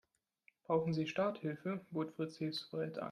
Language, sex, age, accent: German, male, 19-29, Deutschland Deutsch